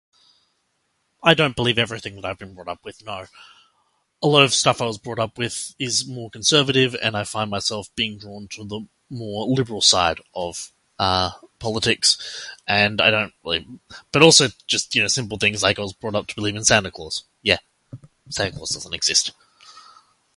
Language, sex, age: English, male, 19-29